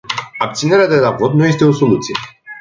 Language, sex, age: Romanian, male, 19-29